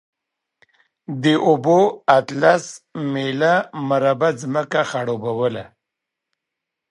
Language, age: Pashto, 50-59